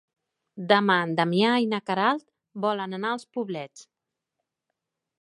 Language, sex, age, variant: Catalan, female, 40-49, Central